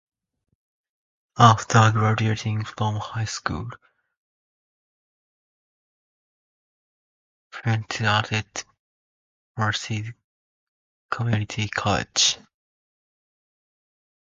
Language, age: English, 19-29